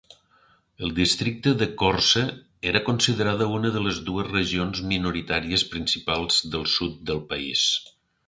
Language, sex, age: Catalan, male, 50-59